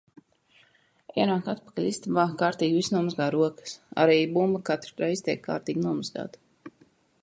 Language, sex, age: Latvian, female, 19-29